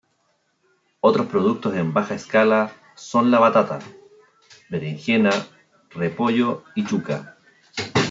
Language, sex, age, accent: Spanish, male, 30-39, Chileno: Chile, Cuyo